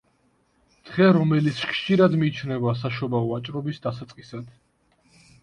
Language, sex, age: Georgian, male, 19-29